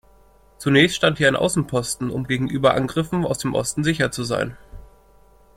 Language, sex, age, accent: German, male, 19-29, Deutschland Deutsch